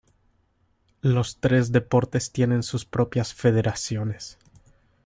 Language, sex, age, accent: Spanish, male, 19-29, América central